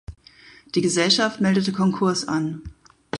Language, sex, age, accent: German, female, 40-49, Deutschland Deutsch